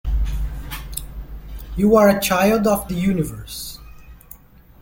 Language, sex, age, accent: English, male, 30-39, United States English